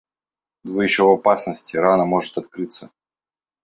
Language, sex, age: Russian, male, 19-29